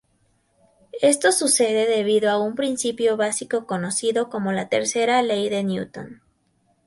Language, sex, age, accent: Spanish, female, 19-29, México